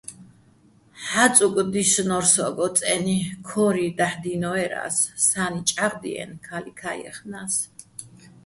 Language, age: Bats, 60-69